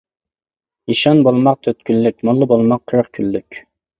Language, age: Uyghur, 19-29